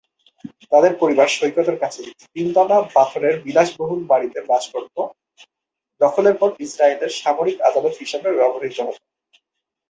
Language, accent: Bengali, Bangladeshi